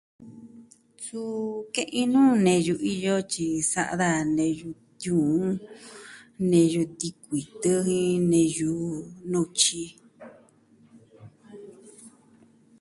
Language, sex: Southwestern Tlaxiaco Mixtec, female